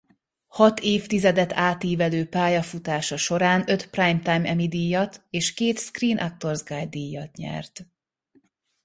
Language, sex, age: Hungarian, female, 30-39